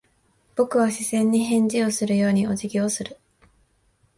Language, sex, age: Japanese, female, 19-29